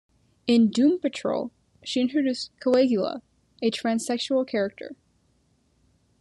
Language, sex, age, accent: English, female, under 19, United States English